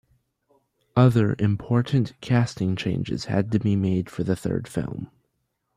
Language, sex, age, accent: English, male, under 19, United States English